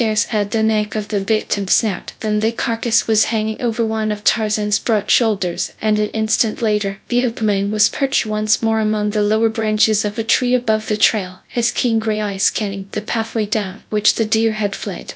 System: TTS, GradTTS